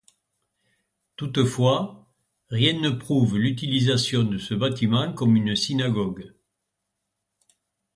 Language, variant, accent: French, Français de métropole, Français du sud de la France